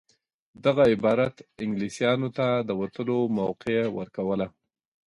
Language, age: Pashto, 40-49